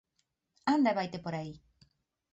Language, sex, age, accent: Galician, female, 19-29, Oriental (común en zona oriental); Normativo (estándar)